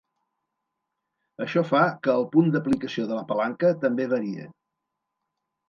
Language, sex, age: Catalan, male, 80-89